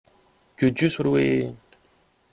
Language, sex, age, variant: French, male, 19-29, Français de métropole